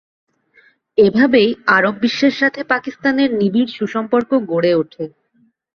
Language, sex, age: Bengali, female, 30-39